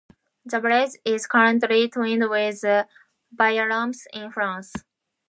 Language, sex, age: English, female, 19-29